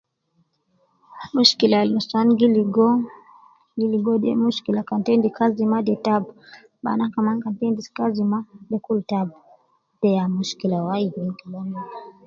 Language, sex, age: Nubi, female, 30-39